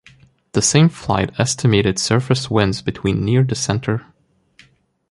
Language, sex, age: English, male, 19-29